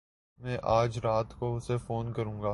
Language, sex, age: Urdu, male, 19-29